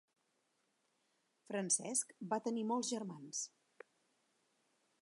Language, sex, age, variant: Catalan, female, 40-49, Septentrional